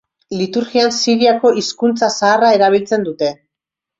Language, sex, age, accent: Basque, female, 50-59, Mendebalekoa (Araba, Bizkaia, Gipuzkoako mendebaleko herri batzuk)